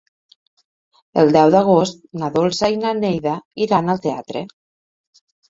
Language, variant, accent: Catalan, Nord-Occidental, Tortosí